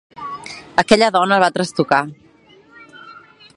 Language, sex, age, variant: Catalan, female, 40-49, Central